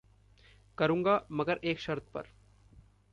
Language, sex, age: Hindi, male, 19-29